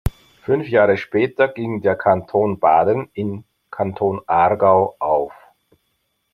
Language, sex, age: German, male, 50-59